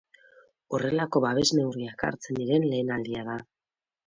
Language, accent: Basque, Mendebalekoa (Araba, Bizkaia, Gipuzkoako mendebaleko herri batzuk)